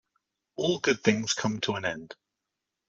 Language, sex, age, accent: English, male, 40-49, England English